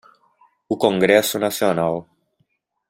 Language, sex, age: Portuguese, male, 19-29